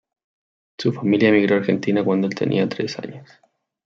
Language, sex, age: Spanish, male, 19-29